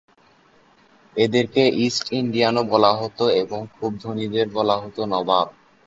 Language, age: Bengali, 19-29